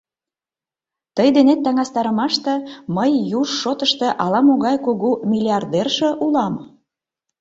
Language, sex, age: Mari, female, 40-49